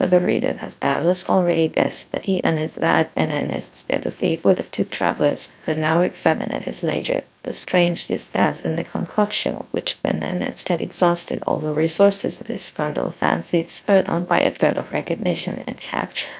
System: TTS, GlowTTS